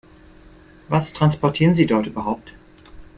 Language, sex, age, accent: German, male, 19-29, Deutschland Deutsch